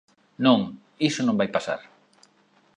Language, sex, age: Galician, male, 40-49